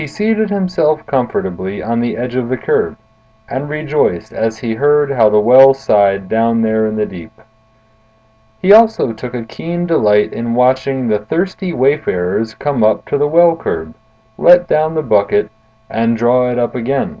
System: none